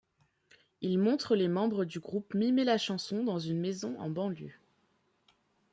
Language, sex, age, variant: French, female, 19-29, Français de métropole